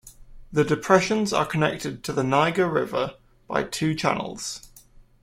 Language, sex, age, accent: English, male, 19-29, England English